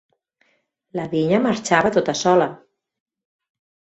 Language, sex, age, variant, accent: Catalan, female, 40-49, Central, Barcelonès